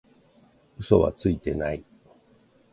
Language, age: Japanese, 50-59